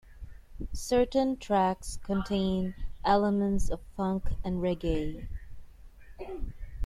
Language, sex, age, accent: English, female, 30-39, Filipino